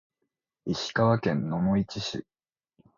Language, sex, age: Japanese, male, 19-29